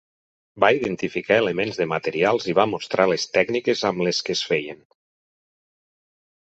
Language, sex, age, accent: Catalan, male, 40-49, occidental